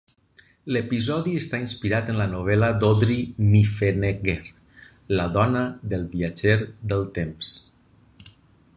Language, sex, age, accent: Catalan, male, 40-49, valencià